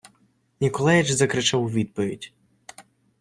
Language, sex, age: Ukrainian, male, under 19